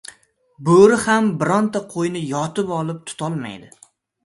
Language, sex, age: Uzbek, male, 30-39